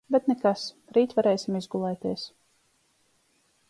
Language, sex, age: Latvian, female, 30-39